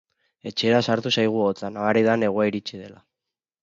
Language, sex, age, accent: Basque, male, under 19, Mendebalekoa (Araba, Bizkaia, Gipuzkoako mendebaleko herri batzuk)